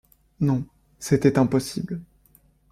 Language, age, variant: French, 19-29, Français de métropole